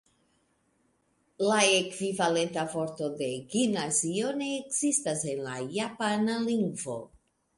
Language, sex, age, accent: Esperanto, female, 50-59, Internacia